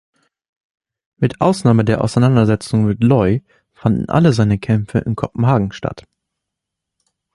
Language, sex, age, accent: German, male, 19-29, Deutschland Deutsch